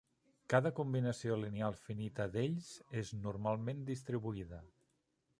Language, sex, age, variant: Catalan, male, 50-59, Central